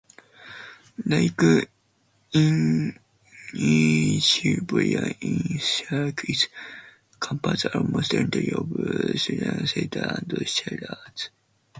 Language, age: English, under 19